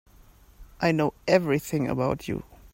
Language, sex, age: English, male, 19-29